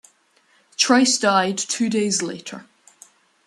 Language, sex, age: English, male, under 19